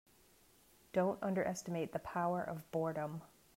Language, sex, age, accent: English, female, 40-49, United States English